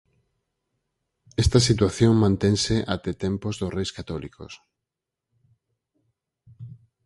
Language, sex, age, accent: Galician, male, 40-49, Normativo (estándar)